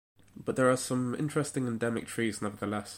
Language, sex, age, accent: English, male, 19-29, England English